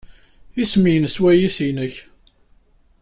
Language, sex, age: Kabyle, male, 40-49